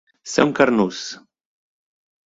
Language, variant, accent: Catalan, Central, central